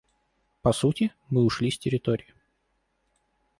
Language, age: Russian, 19-29